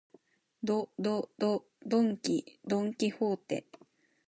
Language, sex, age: Japanese, female, 19-29